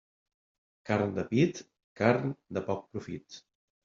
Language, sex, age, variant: Catalan, male, 40-49, Central